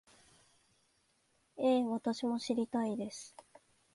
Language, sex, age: Japanese, female, 19-29